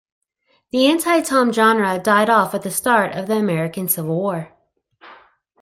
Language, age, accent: English, 30-39, United States English